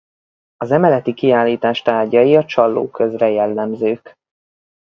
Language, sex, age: Hungarian, male, 30-39